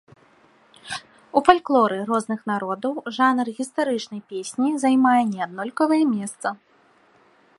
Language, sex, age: Belarusian, female, 19-29